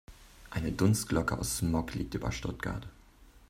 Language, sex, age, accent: German, male, 19-29, Deutschland Deutsch